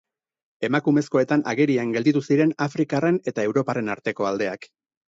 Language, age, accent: Basque, 40-49, Erdialdekoa edo Nafarra (Gipuzkoa, Nafarroa)